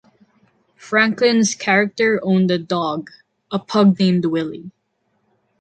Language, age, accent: English, under 19, Filipino